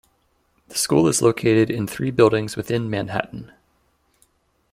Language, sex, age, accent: English, male, 30-39, United States English